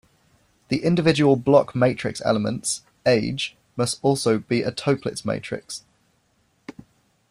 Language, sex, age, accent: English, male, 19-29, England English